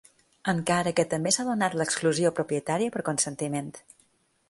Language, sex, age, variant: Catalan, female, 40-49, Balear